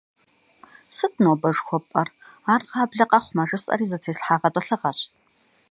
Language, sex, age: Kabardian, female, 40-49